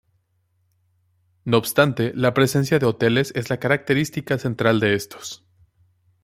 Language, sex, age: Spanish, male, 19-29